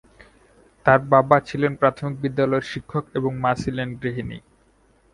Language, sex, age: Bengali, male, 19-29